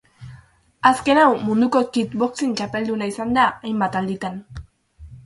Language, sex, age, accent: Basque, female, under 19, Mendebalekoa (Araba, Bizkaia, Gipuzkoako mendebaleko herri batzuk)